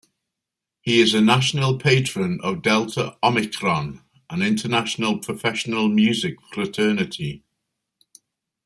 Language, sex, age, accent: English, male, 50-59, England English